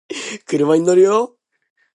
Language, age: Japanese, under 19